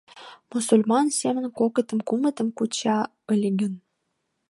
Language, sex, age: Mari, female, 19-29